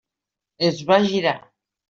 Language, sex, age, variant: Catalan, male, 30-39, Central